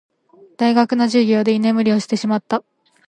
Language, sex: Japanese, female